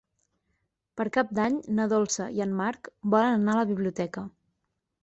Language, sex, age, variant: Catalan, female, 19-29, Central